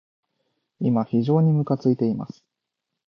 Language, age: Japanese, 19-29